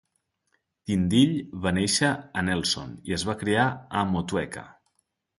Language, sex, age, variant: Catalan, male, 19-29, Central